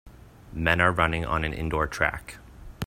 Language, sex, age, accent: English, male, 19-29, Canadian English